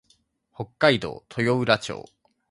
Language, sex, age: Japanese, male, 19-29